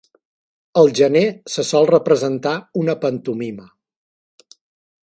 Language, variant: Catalan, Central